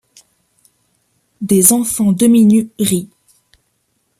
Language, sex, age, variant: French, female, 19-29, Français de métropole